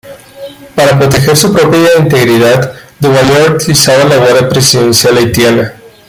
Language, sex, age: Spanish, male, 19-29